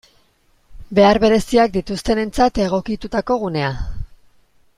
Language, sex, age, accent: Basque, female, 19-29, Mendebalekoa (Araba, Bizkaia, Gipuzkoako mendebaleko herri batzuk)